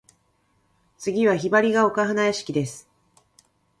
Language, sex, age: Japanese, female, 40-49